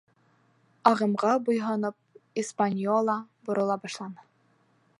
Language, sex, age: Bashkir, female, 19-29